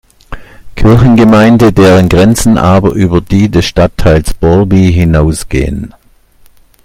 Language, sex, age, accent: German, male, 60-69, Deutschland Deutsch